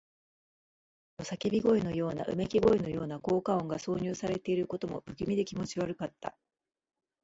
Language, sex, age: Japanese, female, 40-49